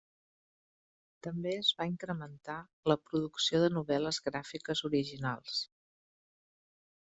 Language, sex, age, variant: Catalan, female, 50-59, Central